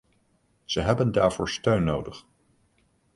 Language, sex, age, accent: Dutch, male, 19-29, Nederlands Nederlands